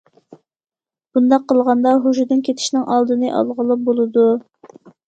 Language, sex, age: Uyghur, female, 19-29